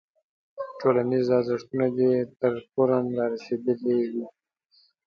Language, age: Pashto, 30-39